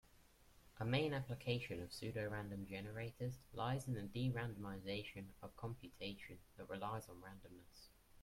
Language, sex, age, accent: English, male, under 19, England English